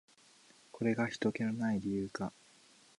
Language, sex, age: Japanese, male, 19-29